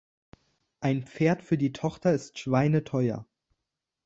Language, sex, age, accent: German, male, under 19, Deutschland Deutsch